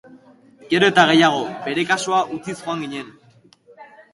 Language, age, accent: Basque, under 19, Mendebalekoa (Araba, Bizkaia, Gipuzkoako mendebaleko herri batzuk)